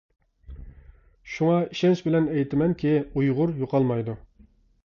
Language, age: Uyghur, 30-39